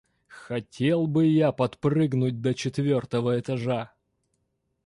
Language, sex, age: Russian, male, 30-39